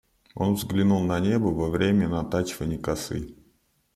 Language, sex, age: Russian, male, 30-39